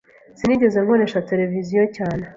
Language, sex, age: Kinyarwanda, female, 19-29